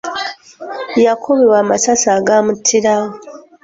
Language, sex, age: Ganda, female, 19-29